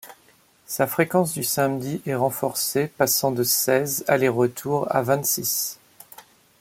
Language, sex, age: French, male, 40-49